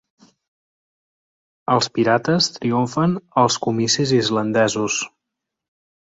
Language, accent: Catalan, Camp de Tarragona